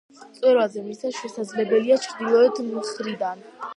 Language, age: Georgian, under 19